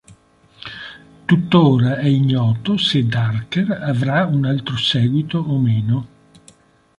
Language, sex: Italian, male